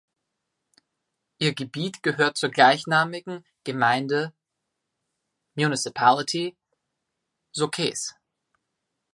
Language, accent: German, Österreichisches Deutsch